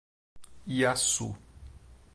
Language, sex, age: Portuguese, male, 50-59